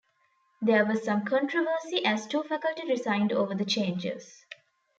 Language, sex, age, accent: English, female, 19-29, India and South Asia (India, Pakistan, Sri Lanka)